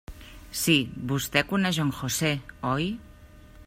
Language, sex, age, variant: Catalan, female, 50-59, Central